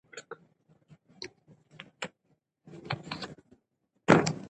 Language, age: Pashto, 19-29